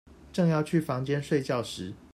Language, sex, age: Chinese, male, 19-29